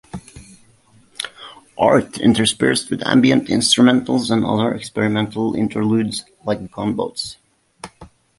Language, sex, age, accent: English, male, 40-49, United States English